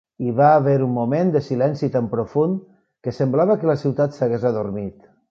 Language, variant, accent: Catalan, Valencià meridional, valencià